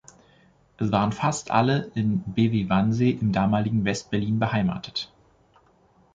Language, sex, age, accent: German, male, 19-29, Deutschland Deutsch